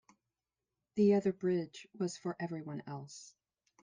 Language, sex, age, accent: English, female, 40-49, United States English